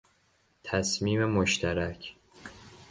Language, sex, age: Persian, male, under 19